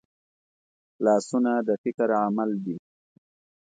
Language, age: Pashto, 30-39